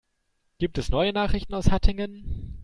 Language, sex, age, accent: German, male, 19-29, Deutschland Deutsch